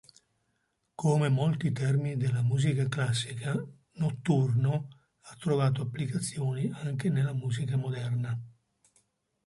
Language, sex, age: Italian, male, 70-79